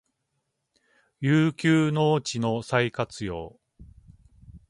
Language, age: Japanese, 50-59